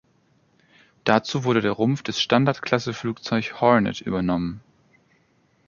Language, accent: German, Deutschland Deutsch